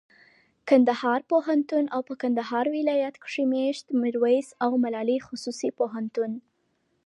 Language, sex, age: Pashto, female, under 19